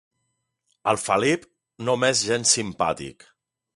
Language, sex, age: Catalan, male, 40-49